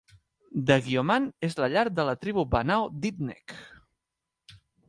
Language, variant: Catalan, Central